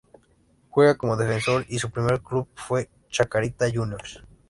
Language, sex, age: Spanish, male, 19-29